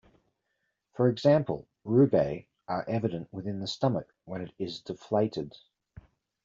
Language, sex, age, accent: English, male, 40-49, Australian English